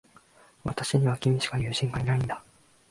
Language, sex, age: Japanese, male, 19-29